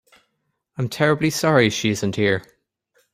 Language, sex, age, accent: English, male, 19-29, Irish English